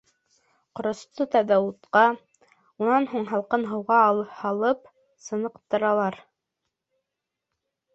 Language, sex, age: Bashkir, female, under 19